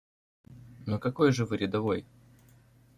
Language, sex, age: Russian, male, 19-29